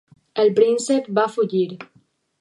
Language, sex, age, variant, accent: Catalan, female, under 19, Alacantí, valencià